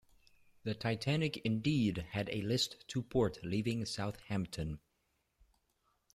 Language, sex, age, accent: English, male, 19-29, United States English